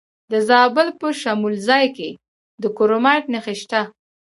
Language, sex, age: Pashto, female, 19-29